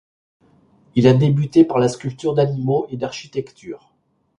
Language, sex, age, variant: French, male, 50-59, Français de métropole